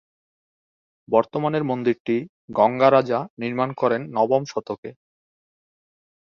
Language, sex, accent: Bengali, male, প্রমিত বাংলা